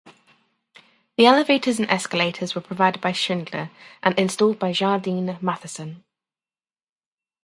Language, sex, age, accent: English, female, 30-39, England English